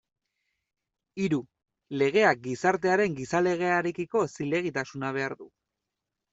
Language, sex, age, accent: Basque, male, 30-39, Erdialdekoa edo Nafarra (Gipuzkoa, Nafarroa)